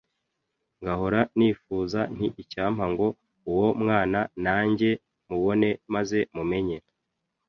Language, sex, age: Kinyarwanda, male, 30-39